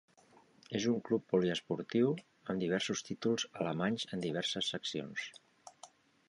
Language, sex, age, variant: Catalan, male, 50-59, Central